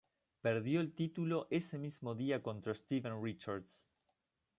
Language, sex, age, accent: Spanish, male, 30-39, Rioplatense: Argentina, Uruguay, este de Bolivia, Paraguay